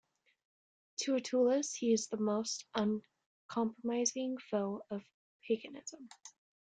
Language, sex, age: English, female, under 19